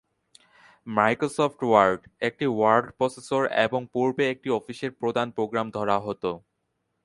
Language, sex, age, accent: Bengali, male, 19-29, fluent